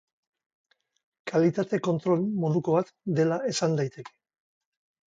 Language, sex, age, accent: Basque, male, 50-59, Mendebalekoa (Araba, Bizkaia, Gipuzkoako mendebaleko herri batzuk)